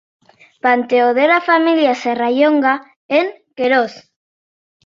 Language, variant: Catalan, Central